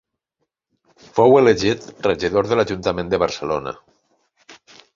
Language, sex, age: Catalan, male, 50-59